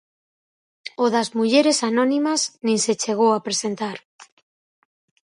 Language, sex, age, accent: Galician, female, 40-49, Normativo (estándar)